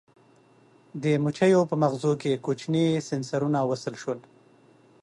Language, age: Pashto, 30-39